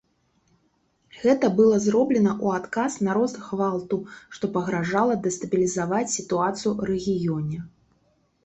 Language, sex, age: Belarusian, female, 40-49